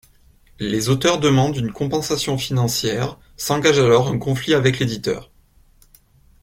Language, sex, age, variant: French, male, 19-29, Français de métropole